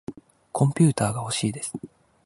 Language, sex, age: Japanese, male, under 19